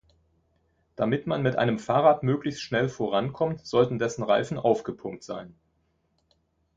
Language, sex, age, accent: German, male, 50-59, Deutschland Deutsch